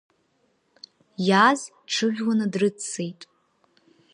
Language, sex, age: Abkhazian, female, 19-29